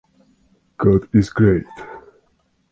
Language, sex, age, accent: Spanish, male, 19-29, Andino-Pacífico: Colombia, Perú, Ecuador, oeste de Bolivia y Venezuela andina